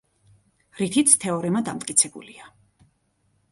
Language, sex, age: Georgian, female, 30-39